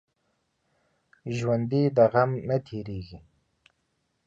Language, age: Pashto, 19-29